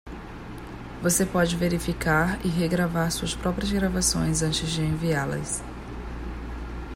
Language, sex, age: Portuguese, female, 30-39